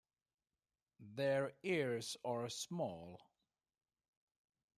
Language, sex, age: English, male, 30-39